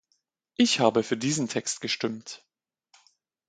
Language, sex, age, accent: German, male, 40-49, Deutschland Deutsch